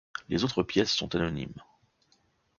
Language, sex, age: French, male, 40-49